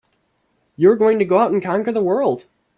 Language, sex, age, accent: English, female, under 19, United States English